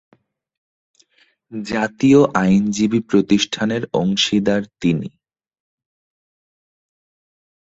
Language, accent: Bengali, প্রমিত